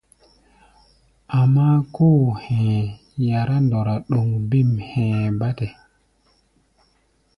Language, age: Gbaya, 30-39